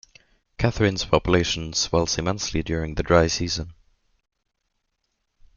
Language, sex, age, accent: English, male, 19-29, United States English